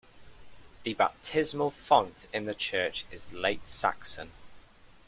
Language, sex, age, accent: English, male, 19-29, England English